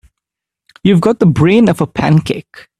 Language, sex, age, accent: English, male, 19-29, India and South Asia (India, Pakistan, Sri Lanka)